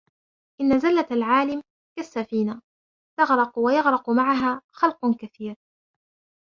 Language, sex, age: Arabic, female, 19-29